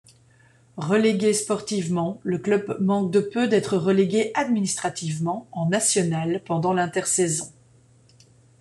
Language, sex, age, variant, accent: French, female, 40-49, Français d'Europe, Français de Belgique